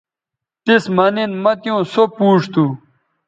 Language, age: Bateri, 19-29